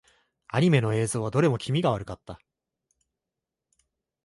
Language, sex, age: Japanese, male, 19-29